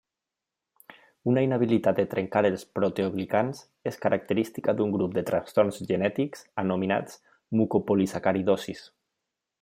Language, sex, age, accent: Catalan, male, 19-29, valencià